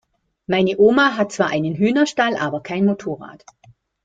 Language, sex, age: German, female, 50-59